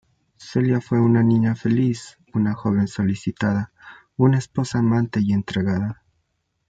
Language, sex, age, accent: Spanish, male, 19-29, Andino-Pacífico: Colombia, Perú, Ecuador, oeste de Bolivia y Venezuela andina